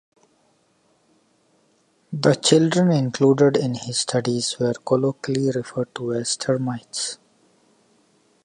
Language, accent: English, India and South Asia (India, Pakistan, Sri Lanka)